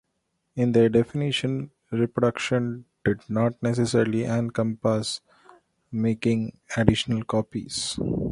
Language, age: English, 30-39